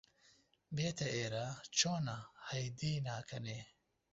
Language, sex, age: Central Kurdish, male, 19-29